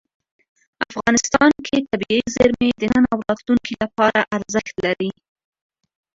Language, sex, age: Pashto, female, 19-29